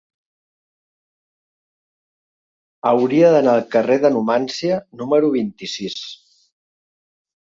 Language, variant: Catalan, Central